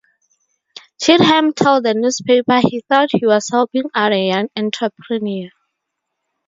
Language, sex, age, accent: English, female, 19-29, Southern African (South Africa, Zimbabwe, Namibia)